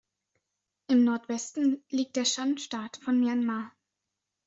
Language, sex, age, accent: German, female, 19-29, Deutschland Deutsch